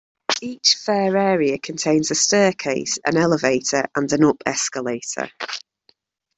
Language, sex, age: English, female, 40-49